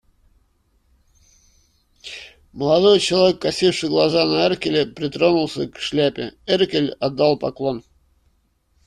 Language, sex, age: Russian, male, 40-49